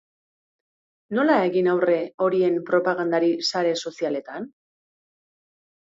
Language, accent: Basque, Erdialdekoa edo Nafarra (Gipuzkoa, Nafarroa)